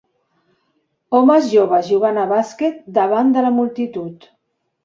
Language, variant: Catalan, Central